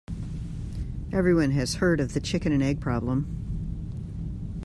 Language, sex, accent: English, female, United States English